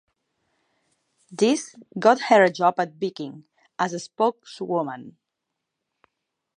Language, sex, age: English, female, 40-49